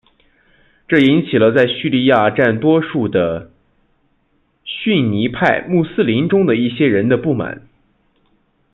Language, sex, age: Chinese, male, 19-29